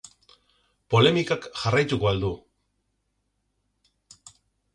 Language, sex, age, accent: Basque, male, 40-49, Erdialdekoa edo Nafarra (Gipuzkoa, Nafarroa)